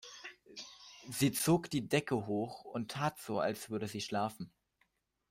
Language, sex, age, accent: German, male, under 19, Deutschland Deutsch